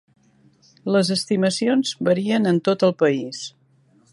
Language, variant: Catalan, Central